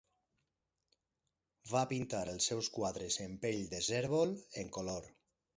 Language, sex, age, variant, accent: Catalan, male, 40-49, Valencià central, central; valencià